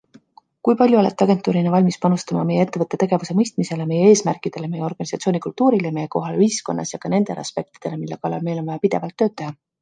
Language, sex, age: Estonian, female, 30-39